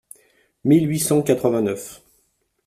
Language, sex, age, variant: French, male, 50-59, Français de métropole